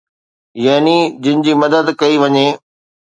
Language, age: Sindhi, 40-49